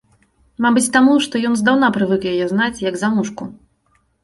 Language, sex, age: Belarusian, female, 30-39